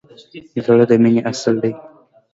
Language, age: Pashto, under 19